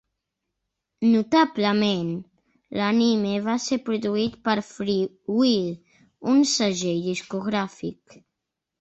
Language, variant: Catalan, Central